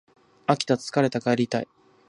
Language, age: Japanese, 19-29